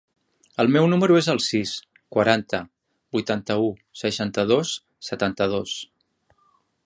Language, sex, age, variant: Catalan, male, 40-49, Central